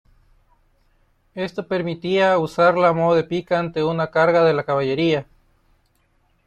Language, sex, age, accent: Spanish, male, 19-29, América central